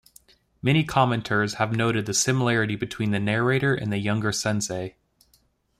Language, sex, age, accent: English, male, 19-29, United States English